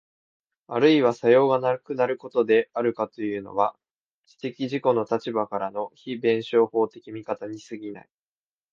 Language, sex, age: Japanese, male, under 19